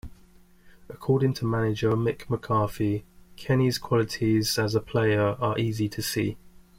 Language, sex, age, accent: English, male, 30-39, England English